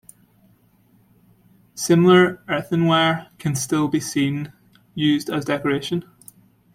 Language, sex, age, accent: English, male, 19-29, Irish English